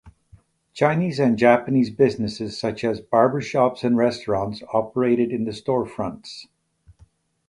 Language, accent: English, Canadian English